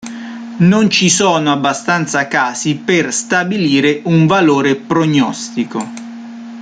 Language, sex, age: Italian, male, 30-39